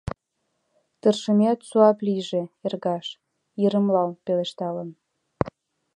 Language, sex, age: Mari, female, under 19